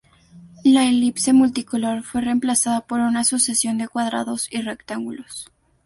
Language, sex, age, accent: Spanish, female, 19-29, México